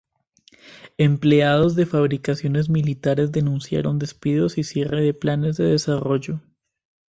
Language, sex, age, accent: Spanish, male, 19-29, Andino-Pacífico: Colombia, Perú, Ecuador, oeste de Bolivia y Venezuela andina